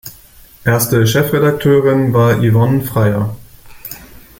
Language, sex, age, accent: German, male, 30-39, Deutschland Deutsch